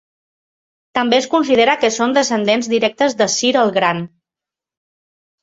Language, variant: Catalan, Central